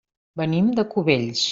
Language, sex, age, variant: Catalan, female, 40-49, Central